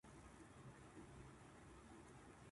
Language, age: Japanese, 19-29